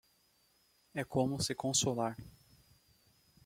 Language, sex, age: Portuguese, male, 30-39